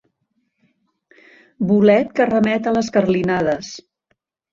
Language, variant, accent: Catalan, Central, central